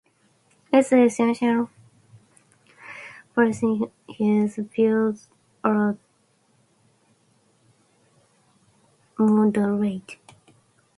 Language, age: English, 19-29